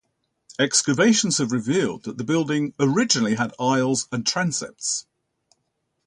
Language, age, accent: English, 70-79, England English